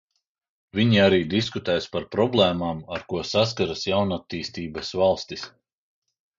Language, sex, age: Latvian, male, 40-49